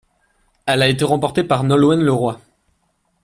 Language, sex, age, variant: French, male, 19-29, Français de métropole